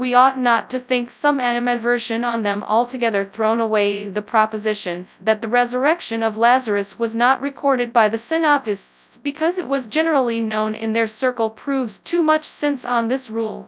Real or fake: fake